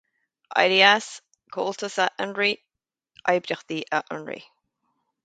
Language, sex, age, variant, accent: Irish, female, 30-39, Gaeilge Chonnacht, Cainteoir dúchais, Gaeltacht